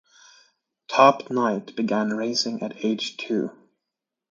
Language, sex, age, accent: English, male, 30-39, United States English